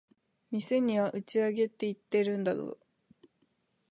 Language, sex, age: Japanese, female, 19-29